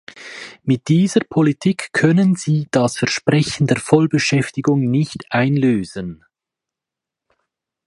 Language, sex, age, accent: German, male, 30-39, Schweizerdeutsch